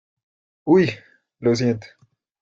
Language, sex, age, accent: Spanish, male, under 19, Andino-Pacífico: Colombia, Perú, Ecuador, oeste de Bolivia y Venezuela andina